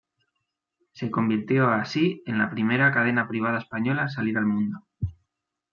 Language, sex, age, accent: Spanish, male, 19-29, España: Norte peninsular (Asturias, Castilla y León, Cantabria, País Vasco, Navarra, Aragón, La Rioja, Guadalajara, Cuenca)